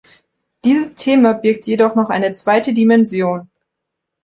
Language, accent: German, Deutschland Deutsch